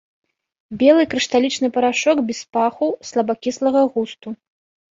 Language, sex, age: Belarusian, female, 19-29